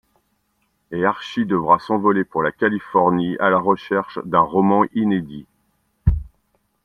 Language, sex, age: French, male, 50-59